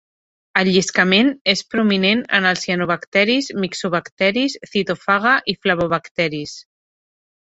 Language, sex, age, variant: Catalan, female, 40-49, Central